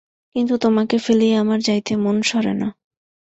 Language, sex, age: Bengali, female, 19-29